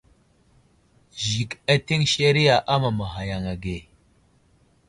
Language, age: Wuzlam, 19-29